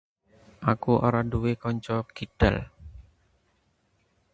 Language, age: Javanese, 30-39